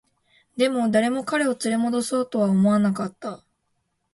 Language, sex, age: Japanese, female, 19-29